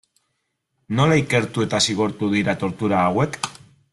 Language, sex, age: Basque, male, 30-39